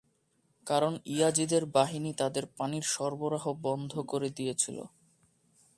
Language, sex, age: Bengali, male, 19-29